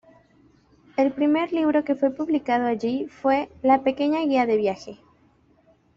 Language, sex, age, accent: Spanish, female, 19-29, México